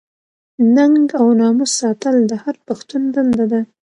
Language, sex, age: Pashto, female, 30-39